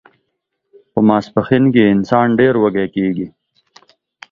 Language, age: Pashto, 19-29